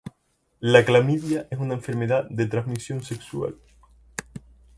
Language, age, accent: Spanish, 19-29, España: Islas Canarias